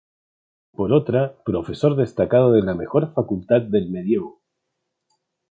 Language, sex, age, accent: Spanish, male, 40-49, Chileno: Chile, Cuyo